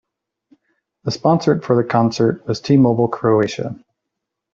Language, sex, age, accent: English, male, 30-39, United States English